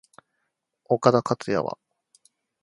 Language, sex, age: Japanese, male, 19-29